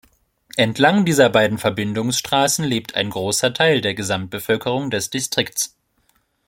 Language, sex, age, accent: German, male, 19-29, Deutschland Deutsch